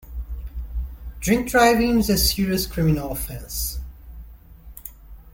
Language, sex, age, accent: English, male, 30-39, United States English